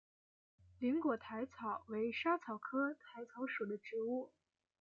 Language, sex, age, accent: Chinese, female, 19-29, 出生地：黑龙江省